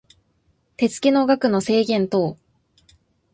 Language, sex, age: Japanese, female, 19-29